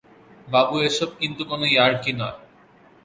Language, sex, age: Bengali, male, under 19